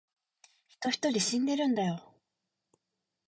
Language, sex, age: Japanese, female, 19-29